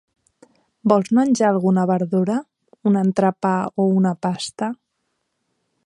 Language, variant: Catalan, Central